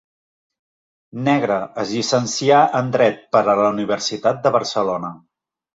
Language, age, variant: Catalan, 40-49, Central